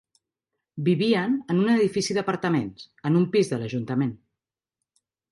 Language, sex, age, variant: Catalan, female, 40-49, Central